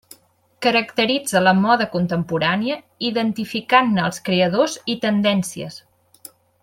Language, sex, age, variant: Catalan, female, 19-29, Central